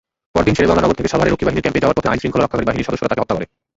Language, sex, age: Bengali, male, 19-29